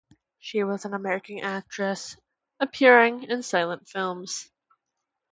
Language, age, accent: English, under 19, United States English; Canadian English